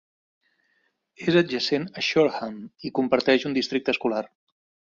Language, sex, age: Catalan, male, 40-49